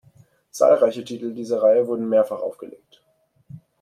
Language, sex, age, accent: German, male, 19-29, Deutschland Deutsch